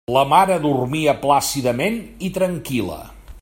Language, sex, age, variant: Catalan, male, 60-69, Central